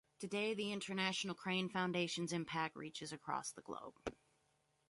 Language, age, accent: English, 19-29, United States English